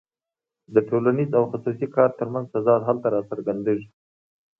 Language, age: Pashto, 40-49